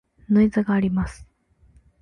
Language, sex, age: Japanese, female, 19-29